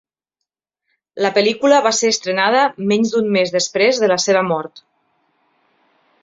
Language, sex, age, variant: Catalan, female, 30-39, Nord-Occidental